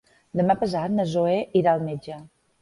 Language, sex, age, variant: Catalan, female, 40-49, Balear